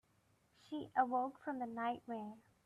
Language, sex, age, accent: English, female, 19-29, United States English